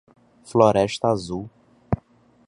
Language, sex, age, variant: Portuguese, male, 19-29, Portuguese (Brasil)